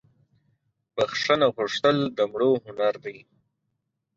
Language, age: Pashto, 30-39